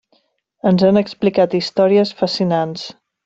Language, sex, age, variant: Catalan, female, 50-59, Central